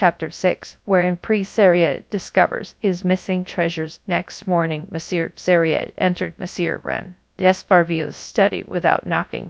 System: TTS, GradTTS